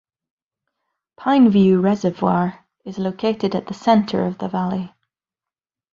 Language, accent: English, Northern Irish; yorkshire